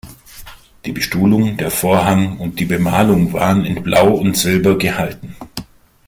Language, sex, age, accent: German, male, 40-49, Deutschland Deutsch